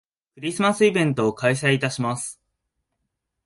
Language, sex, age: Japanese, male, 19-29